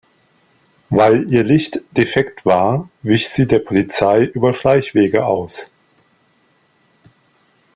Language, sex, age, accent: German, male, 40-49, Deutschland Deutsch